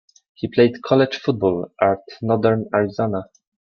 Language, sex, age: English, male, 19-29